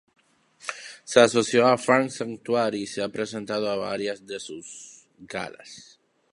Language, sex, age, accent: Spanish, male, 19-29, Caribe: Cuba, Venezuela, Puerto Rico, República Dominicana, Panamá, Colombia caribeña, México caribeño, Costa del golfo de México